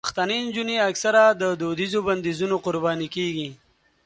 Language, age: Pashto, 19-29